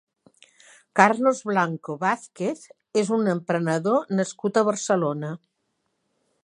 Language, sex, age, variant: Catalan, female, 60-69, Central